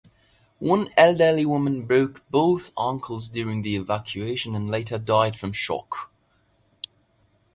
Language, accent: English, England English